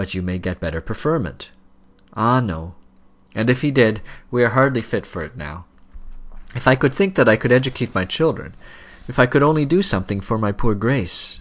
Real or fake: real